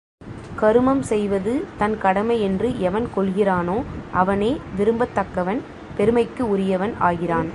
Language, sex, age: Tamil, female, 19-29